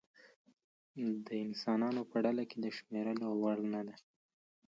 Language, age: Pashto, 30-39